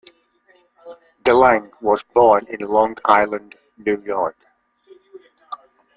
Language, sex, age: English, male, 70-79